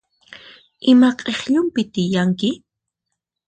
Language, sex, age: Puno Quechua, female, 30-39